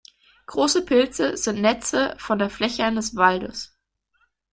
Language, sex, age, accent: German, female, 19-29, Deutschland Deutsch